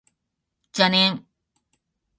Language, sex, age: Japanese, female, 40-49